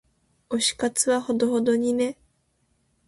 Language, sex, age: Japanese, female, 19-29